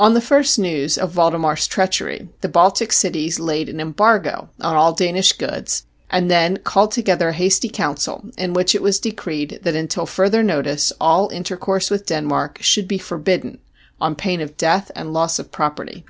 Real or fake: real